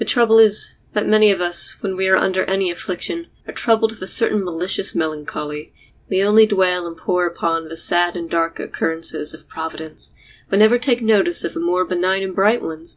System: none